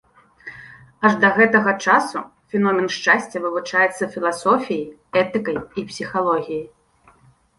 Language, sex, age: Belarusian, female, 19-29